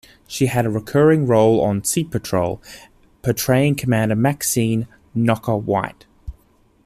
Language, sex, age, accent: English, male, 19-29, Australian English